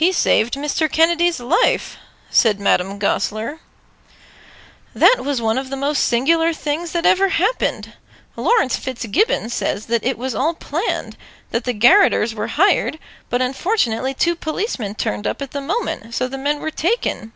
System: none